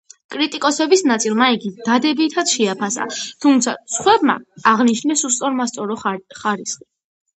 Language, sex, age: Georgian, female, under 19